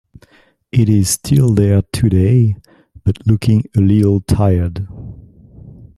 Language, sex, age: English, male, 40-49